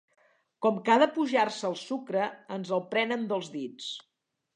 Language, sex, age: Catalan, female, 60-69